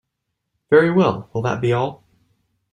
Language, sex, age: English, male, 19-29